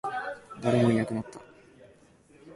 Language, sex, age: Japanese, male, 19-29